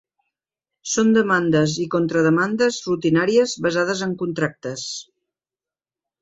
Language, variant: Catalan, Central